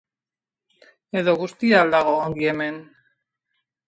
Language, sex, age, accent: Basque, female, 40-49, Mendebalekoa (Araba, Bizkaia, Gipuzkoako mendebaleko herri batzuk)